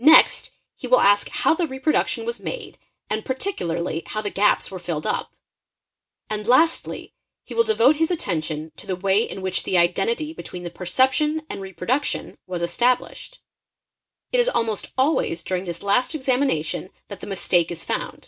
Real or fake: real